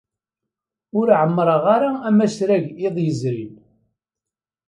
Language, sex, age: Kabyle, male, 70-79